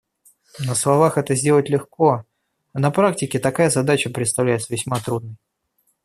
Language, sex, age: Russian, male, under 19